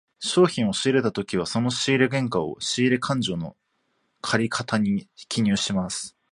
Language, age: Japanese, 19-29